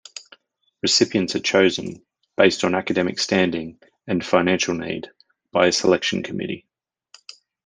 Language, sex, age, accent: English, male, 40-49, Australian English